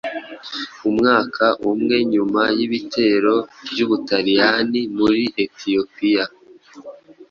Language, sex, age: Kinyarwanda, male, 19-29